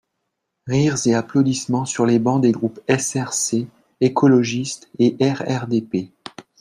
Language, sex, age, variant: French, male, 40-49, Français de métropole